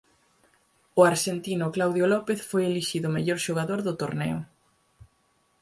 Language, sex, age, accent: Galician, female, 19-29, Normativo (estándar)